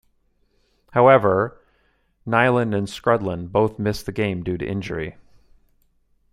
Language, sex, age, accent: English, male, 40-49, Canadian English